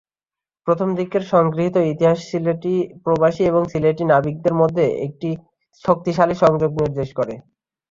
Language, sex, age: Bengali, male, 19-29